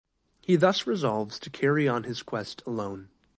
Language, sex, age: English, male, 19-29